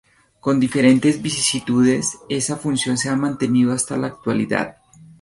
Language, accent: Spanish, Andino-Pacífico: Colombia, Perú, Ecuador, oeste de Bolivia y Venezuela andina